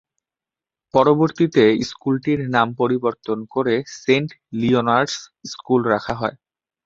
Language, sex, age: Bengali, male, under 19